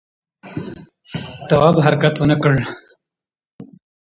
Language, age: Pashto, 19-29